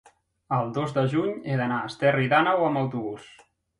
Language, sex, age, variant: Catalan, male, 30-39, Central